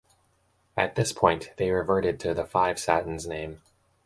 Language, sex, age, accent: English, male, 19-29, United States English